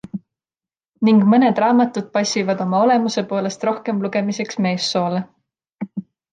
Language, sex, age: Estonian, female, 19-29